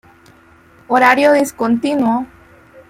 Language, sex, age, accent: Spanish, female, 19-29, América central